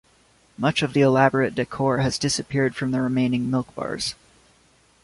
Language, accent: English, United States English